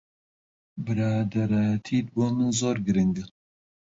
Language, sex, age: Central Kurdish, male, 19-29